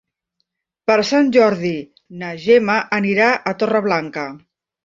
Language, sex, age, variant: Catalan, female, 50-59, Central